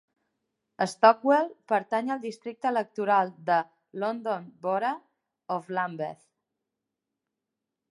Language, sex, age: Catalan, female, 30-39